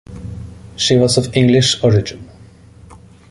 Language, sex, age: English, male, 30-39